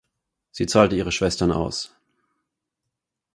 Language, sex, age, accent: German, male, 30-39, Deutschland Deutsch